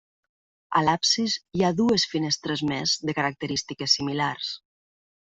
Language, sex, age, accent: Catalan, female, 40-49, valencià